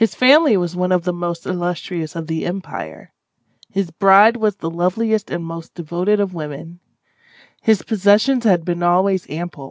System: none